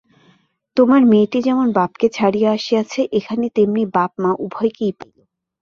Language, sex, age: Bengali, female, 19-29